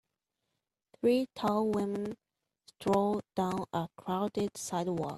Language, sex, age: English, female, 19-29